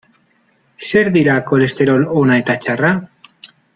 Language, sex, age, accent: Basque, male, 30-39, Mendebalekoa (Araba, Bizkaia, Gipuzkoako mendebaleko herri batzuk)